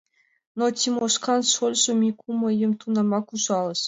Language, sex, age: Mari, female, 19-29